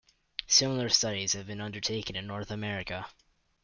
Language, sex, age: English, male, under 19